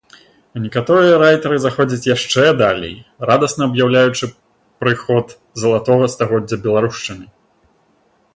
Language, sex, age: Belarusian, male, 19-29